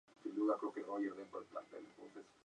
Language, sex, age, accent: Spanish, male, under 19, México